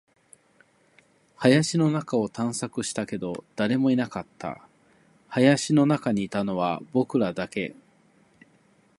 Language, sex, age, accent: Japanese, male, 30-39, 関西弁